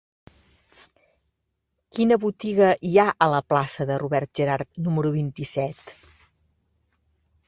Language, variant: Catalan, Central